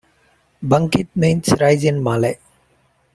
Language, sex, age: English, male, 19-29